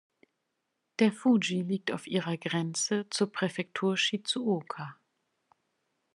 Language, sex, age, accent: German, female, 30-39, Deutschland Deutsch